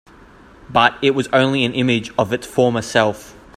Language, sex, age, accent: English, male, 19-29, Australian English